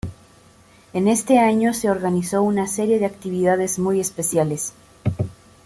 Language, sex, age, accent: Spanish, female, 30-39, México